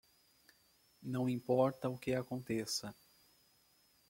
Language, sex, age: Portuguese, male, 30-39